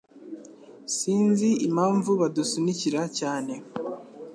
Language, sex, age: Kinyarwanda, male, 19-29